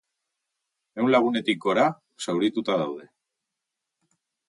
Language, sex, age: Basque, male, 40-49